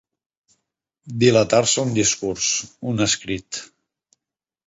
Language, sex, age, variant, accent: Catalan, male, 40-49, Central, central